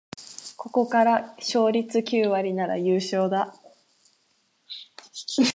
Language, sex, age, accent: Japanese, female, 19-29, 関東